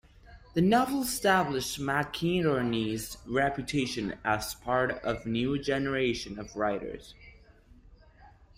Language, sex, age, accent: English, male, 19-29, United States English